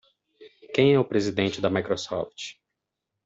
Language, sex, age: Portuguese, male, 30-39